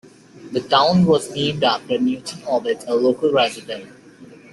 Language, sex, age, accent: English, male, 19-29, United States English